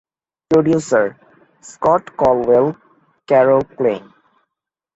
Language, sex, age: English, male, 19-29